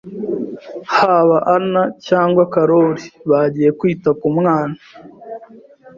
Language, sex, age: Kinyarwanda, male, 19-29